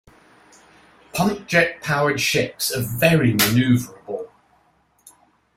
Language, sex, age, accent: English, male, 50-59, England English